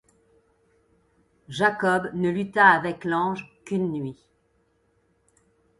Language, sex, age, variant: French, female, 50-59, Français de métropole